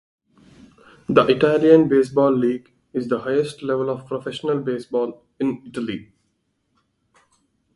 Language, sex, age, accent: English, male, 19-29, India and South Asia (India, Pakistan, Sri Lanka)